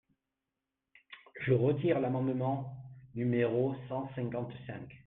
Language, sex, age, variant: French, male, 50-59, Français de métropole